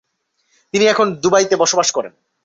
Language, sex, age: Bengali, male, 19-29